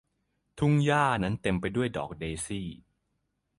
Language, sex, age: Thai, male, 19-29